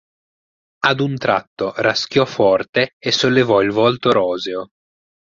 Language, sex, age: Italian, male, 19-29